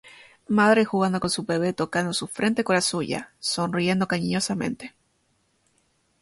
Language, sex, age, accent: Spanish, female, 19-29, Rioplatense: Argentina, Uruguay, este de Bolivia, Paraguay